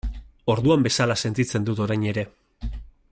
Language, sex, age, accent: Basque, male, 19-29, Erdialdekoa edo Nafarra (Gipuzkoa, Nafarroa)